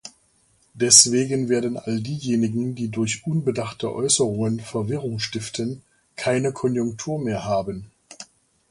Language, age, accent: German, 50-59, Deutschland Deutsch